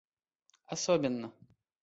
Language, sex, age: Russian, male, 19-29